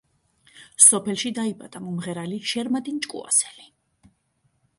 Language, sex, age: Georgian, female, 30-39